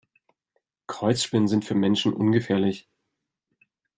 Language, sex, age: German, male, 40-49